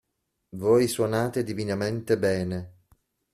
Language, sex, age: Italian, male, 50-59